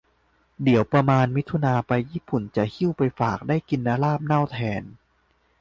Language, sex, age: Thai, male, 19-29